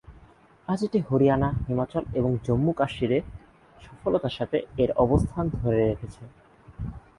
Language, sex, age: Bengali, male, 19-29